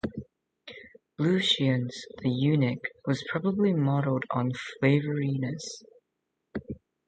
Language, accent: English, United States English